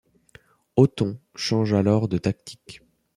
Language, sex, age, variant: French, male, under 19, Français de métropole